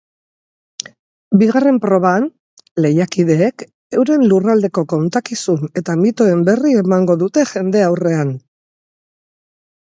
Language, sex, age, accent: Basque, female, 60-69, Mendebalekoa (Araba, Bizkaia, Gipuzkoako mendebaleko herri batzuk)